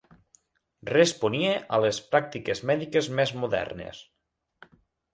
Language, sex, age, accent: Catalan, male, 19-29, central; nord-occidental